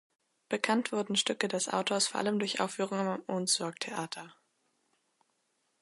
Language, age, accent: German, under 19, Deutschland Deutsch